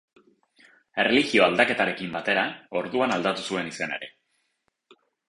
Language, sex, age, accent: Basque, male, 30-39, Mendebalekoa (Araba, Bizkaia, Gipuzkoako mendebaleko herri batzuk)